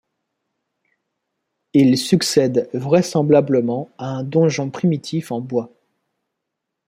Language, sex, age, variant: French, male, 30-39, Français de métropole